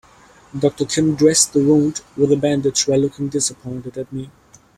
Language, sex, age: English, male, 19-29